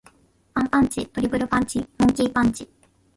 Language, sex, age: Japanese, female, 19-29